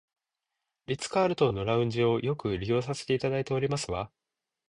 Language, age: Japanese, 30-39